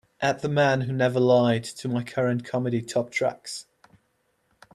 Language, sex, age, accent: English, male, 19-29, England English